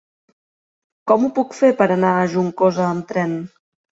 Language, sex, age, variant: Catalan, female, 30-39, Central